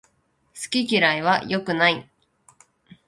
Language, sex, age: Japanese, female, 19-29